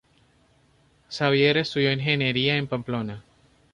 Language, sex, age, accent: Spanish, male, 30-39, Caribe: Cuba, Venezuela, Puerto Rico, República Dominicana, Panamá, Colombia caribeña, México caribeño, Costa del golfo de México